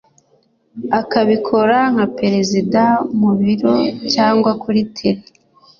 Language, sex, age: Kinyarwanda, female, 19-29